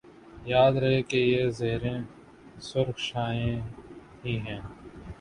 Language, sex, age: Urdu, male, 19-29